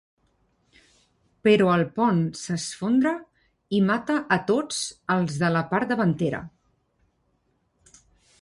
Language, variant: Catalan, Central